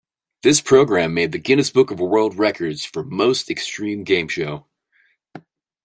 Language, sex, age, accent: English, male, 30-39, United States English